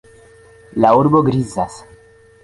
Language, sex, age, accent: Esperanto, male, 19-29, Internacia